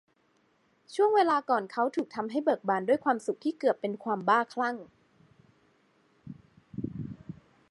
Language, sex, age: Thai, female, 19-29